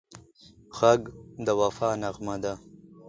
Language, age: Pashto, 19-29